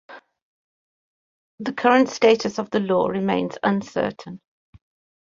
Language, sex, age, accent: English, female, 50-59, England English